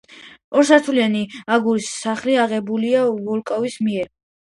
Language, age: Georgian, under 19